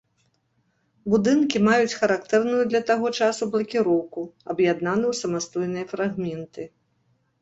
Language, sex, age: Belarusian, female, 50-59